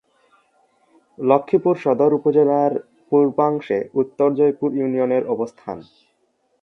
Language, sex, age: Bengali, male, under 19